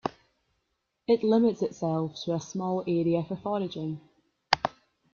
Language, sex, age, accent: English, female, 19-29, Scottish English